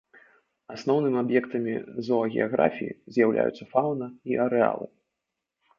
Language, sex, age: Belarusian, male, 30-39